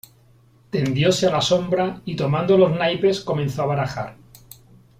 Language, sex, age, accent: Spanish, male, 40-49, España: Sur peninsular (Andalucia, Extremadura, Murcia)